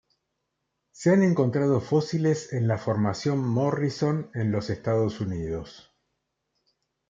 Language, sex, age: Spanish, male, 60-69